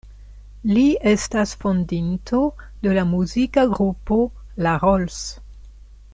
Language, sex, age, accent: Esperanto, female, 60-69, Internacia